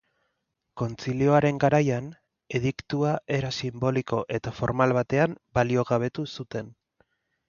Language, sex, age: Basque, male, 30-39